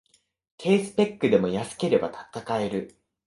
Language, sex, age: Japanese, male, 19-29